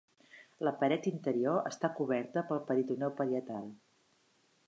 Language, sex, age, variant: Catalan, female, 50-59, Central